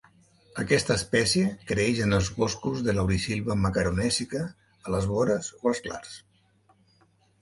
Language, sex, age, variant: Catalan, male, 60-69, Central